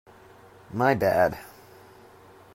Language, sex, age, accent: English, male, 40-49, United States English